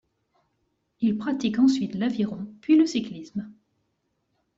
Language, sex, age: French, female, 40-49